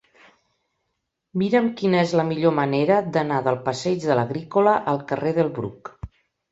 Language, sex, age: Catalan, female, 60-69